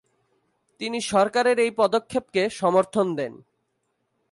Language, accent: Bengali, fluent